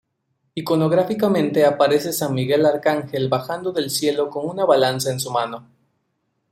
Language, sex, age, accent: Spanish, male, 19-29, México